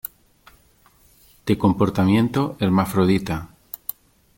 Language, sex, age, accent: Spanish, male, 60-69, España: Centro-Sur peninsular (Madrid, Toledo, Castilla-La Mancha)